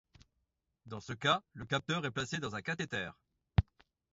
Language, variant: French, Français de métropole